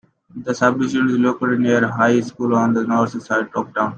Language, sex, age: English, male, 19-29